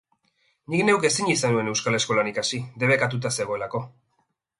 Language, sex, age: Basque, male, 19-29